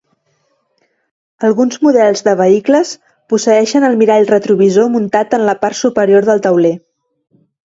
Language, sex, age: Catalan, female, 40-49